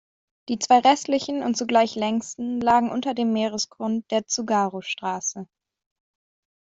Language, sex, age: German, female, under 19